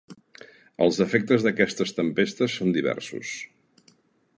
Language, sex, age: Catalan, male, 40-49